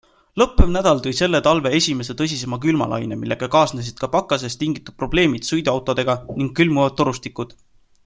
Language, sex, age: Estonian, male, 19-29